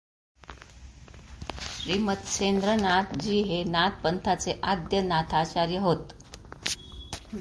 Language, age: Marathi, 19-29